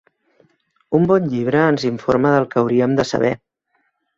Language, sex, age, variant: Catalan, female, 50-59, Central